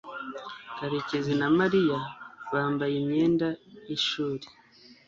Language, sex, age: Kinyarwanda, male, 30-39